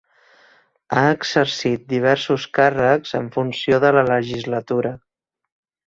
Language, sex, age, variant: Catalan, female, 50-59, Central